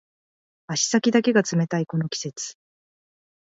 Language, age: Japanese, 19-29